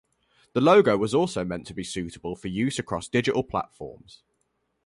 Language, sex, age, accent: English, male, 90+, England English